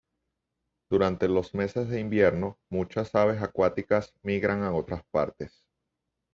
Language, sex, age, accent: Spanish, male, 40-49, Caribe: Cuba, Venezuela, Puerto Rico, República Dominicana, Panamá, Colombia caribeña, México caribeño, Costa del golfo de México